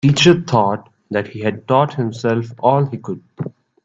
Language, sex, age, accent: English, male, 19-29, India and South Asia (India, Pakistan, Sri Lanka)